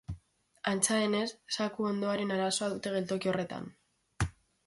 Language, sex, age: Basque, female, under 19